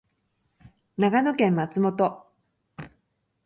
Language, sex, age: Japanese, female, 50-59